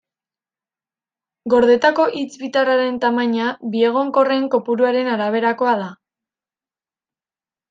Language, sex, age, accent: Basque, female, under 19, Erdialdekoa edo Nafarra (Gipuzkoa, Nafarroa)